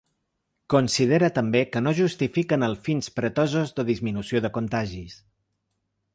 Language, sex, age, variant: Catalan, male, 40-49, Balear